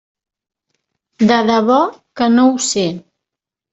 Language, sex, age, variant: Catalan, female, 40-49, Central